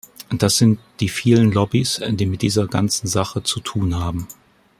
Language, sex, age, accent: German, male, 40-49, Deutschland Deutsch